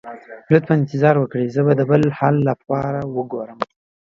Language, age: Pashto, 19-29